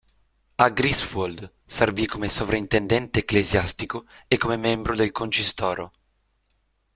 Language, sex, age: Italian, male, 19-29